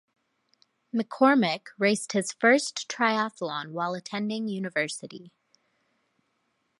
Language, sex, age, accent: English, female, 19-29, United States English